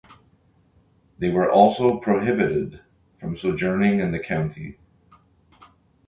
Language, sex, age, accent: English, male, 40-49, Canadian English